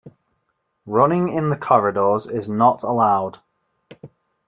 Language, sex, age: English, male, 19-29